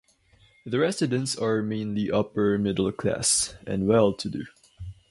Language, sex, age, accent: English, male, 19-29, Filipino